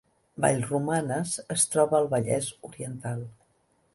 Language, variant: Catalan, Central